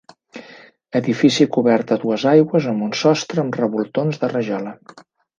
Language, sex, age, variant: Catalan, male, 40-49, Central